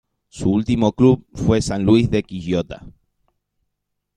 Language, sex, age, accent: Spanish, male, 30-39, Rioplatense: Argentina, Uruguay, este de Bolivia, Paraguay